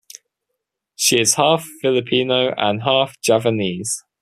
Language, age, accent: English, 19-29, England English